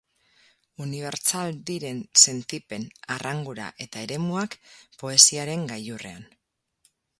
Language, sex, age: Basque, female, 30-39